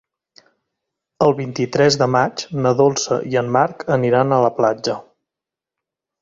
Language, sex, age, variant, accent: Catalan, male, 19-29, Central, central